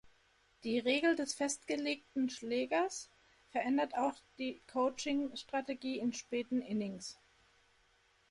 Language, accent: German, Deutschland Deutsch